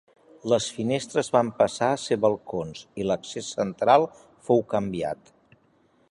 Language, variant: Catalan, Central